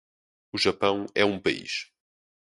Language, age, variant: Portuguese, 19-29, Portuguese (Portugal)